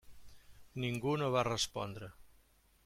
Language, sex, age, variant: Catalan, male, 50-59, Central